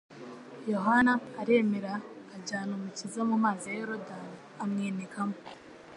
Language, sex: Kinyarwanda, female